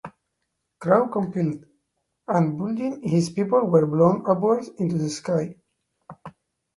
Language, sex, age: English, male, 19-29